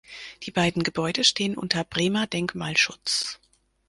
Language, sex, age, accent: German, female, 30-39, Deutschland Deutsch